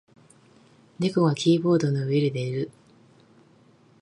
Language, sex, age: Japanese, female, 50-59